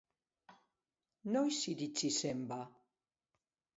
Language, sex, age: Basque, female, 60-69